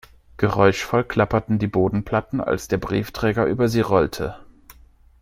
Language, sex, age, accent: German, male, 19-29, Deutschland Deutsch